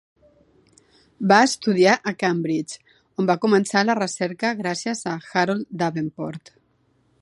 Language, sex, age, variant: Catalan, female, 40-49, Central